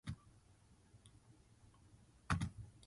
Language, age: Japanese, under 19